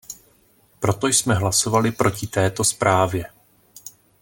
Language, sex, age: Czech, male, 30-39